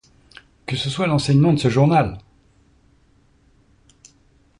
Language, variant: French, Français de métropole